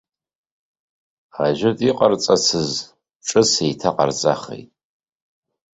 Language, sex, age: Abkhazian, male, 40-49